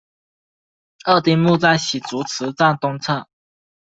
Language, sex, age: Chinese, male, 19-29